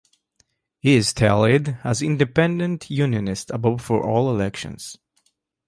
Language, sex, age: English, male, 19-29